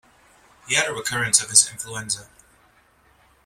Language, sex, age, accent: English, male, 19-29, United States English